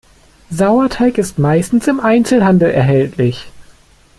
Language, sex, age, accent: German, male, 19-29, Deutschland Deutsch